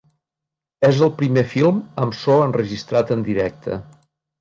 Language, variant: Catalan, Nord-Occidental